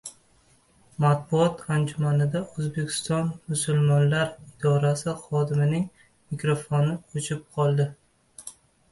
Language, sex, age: Uzbek, male, 19-29